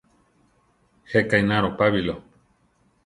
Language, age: Central Tarahumara, 30-39